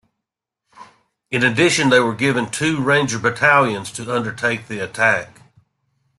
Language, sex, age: English, male, 50-59